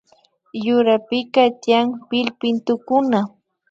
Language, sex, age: Imbabura Highland Quichua, female, 19-29